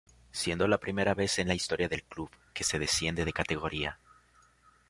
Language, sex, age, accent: Spanish, male, under 19, Andino-Pacífico: Colombia, Perú, Ecuador, oeste de Bolivia y Venezuela andina